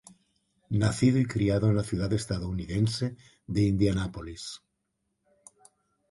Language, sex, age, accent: Spanish, male, 50-59, España: Norte peninsular (Asturias, Castilla y León, Cantabria, País Vasco, Navarra, Aragón, La Rioja, Guadalajara, Cuenca)